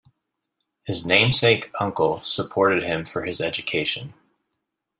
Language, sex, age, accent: English, male, 30-39, United States English